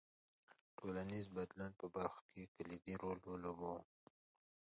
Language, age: Pashto, 19-29